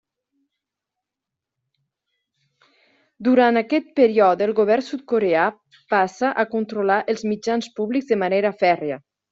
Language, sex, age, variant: Catalan, female, 40-49, Septentrional